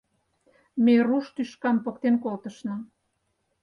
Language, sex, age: Mari, female, 60-69